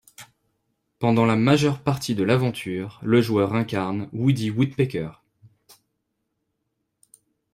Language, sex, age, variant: French, male, 19-29, Français de métropole